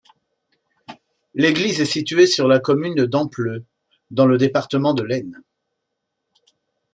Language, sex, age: French, male, 60-69